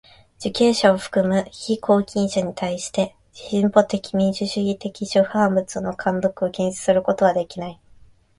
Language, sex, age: Japanese, female, 19-29